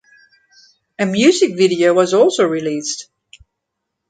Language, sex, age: English, female, 50-59